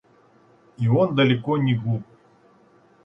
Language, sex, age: Russian, male, 40-49